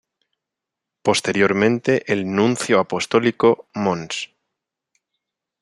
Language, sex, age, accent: Spanish, male, 30-39, España: Centro-Sur peninsular (Madrid, Toledo, Castilla-La Mancha)